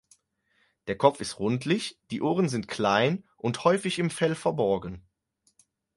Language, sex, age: German, male, 30-39